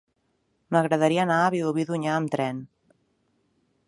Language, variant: Catalan, Nord-Occidental